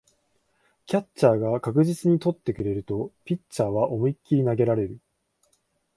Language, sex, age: Japanese, male, 19-29